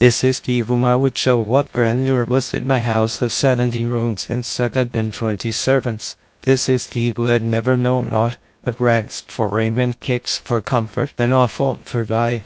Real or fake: fake